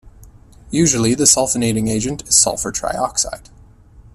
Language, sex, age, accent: English, male, 19-29, Canadian English